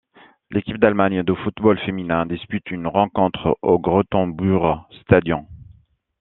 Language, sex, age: French, male, 30-39